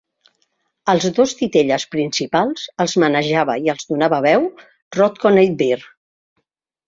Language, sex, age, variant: Catalan, female, 60-69, Central